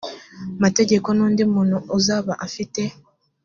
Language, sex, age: Kinyarwanda, female, under 19